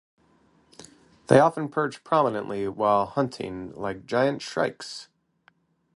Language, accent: English, United States English